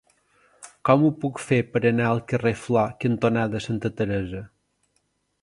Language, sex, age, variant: Catalan, male, 50-59, Balear